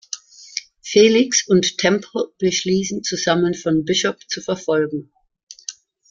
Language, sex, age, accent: German, female, 60-69, Deutschland Deutsch